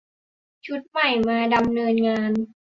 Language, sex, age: Thai, female, 19-29